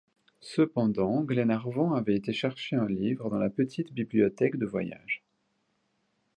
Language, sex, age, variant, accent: French, male, 40-49, Français d'Europe, Français de Suisse